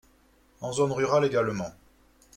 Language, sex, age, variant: French, male, 30-39, Français de métropole